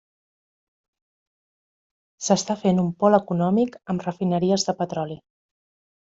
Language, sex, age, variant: Catalan, female, 40-49, Central